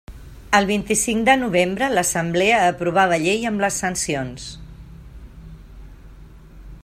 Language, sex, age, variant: Catalan, female, 50-59, Central